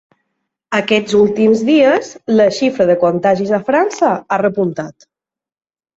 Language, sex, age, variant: Catalan, female, 30-39, Balear